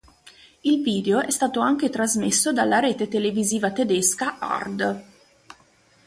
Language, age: Italian, 19-29